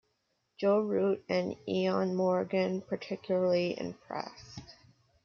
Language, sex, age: English, female, 19-29